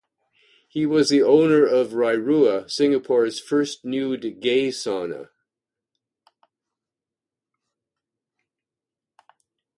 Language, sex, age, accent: English, male, 70-79, Canadian English